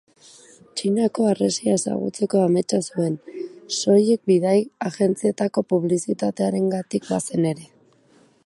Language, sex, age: Basque, female, 19-29